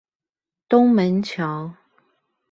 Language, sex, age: Chinese, female, 50-59